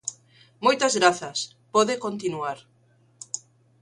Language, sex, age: Galician, female, 50-59